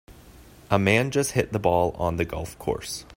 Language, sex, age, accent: English, male, 19-29, Canadian English